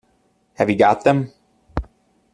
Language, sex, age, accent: English, male, 30-39, United States English